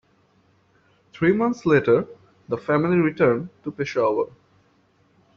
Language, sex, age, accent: English, male, 19-29, India and South Asia (India, Pakistan, Sri Lanka)